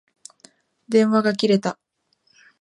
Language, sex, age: Japanese, female, 19-29